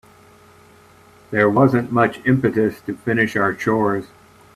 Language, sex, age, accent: English, male, 60-69, United States English